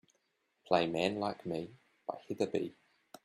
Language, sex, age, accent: English, male, 30-39, New Zealand English